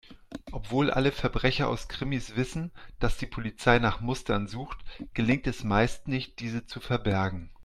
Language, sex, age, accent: German, male, 40-49, Deutschland Deutsch